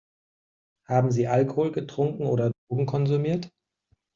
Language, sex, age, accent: German, male, 40-49, Deutschland Deutsch